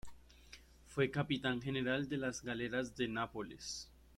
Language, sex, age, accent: Spanish, male, under 19, Caribe: Cuba, Venezuela, Puerto Rico, República Dominicana, Panamá, Colombia caribeña, México caribeño, Costa del golfo de México